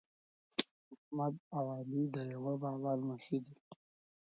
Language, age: Pashto, 19-29